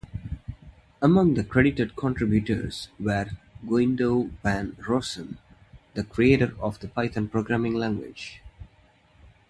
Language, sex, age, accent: English, male, 30-39, India and South Asia (India, Pakistan, Sri Lanka)